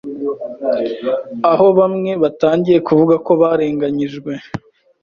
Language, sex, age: Kinyarwanda, female, 19-29